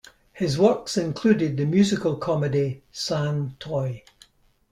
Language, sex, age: English, male, 70-79